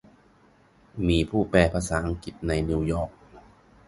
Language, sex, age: Thai, male, 30-39